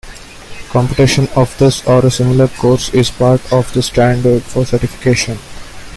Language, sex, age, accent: English, male, 19-29, India and South Asia (India, Pakistan, Sri Lanka)